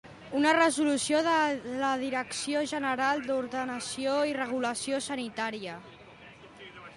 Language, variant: Catalan, Central